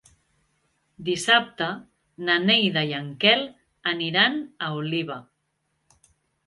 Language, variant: Catalan, Central